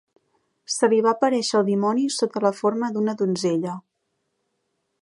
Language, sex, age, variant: Catalan, female, 19-29, Central